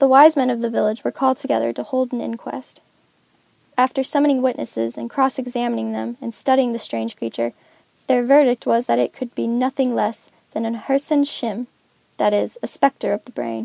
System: none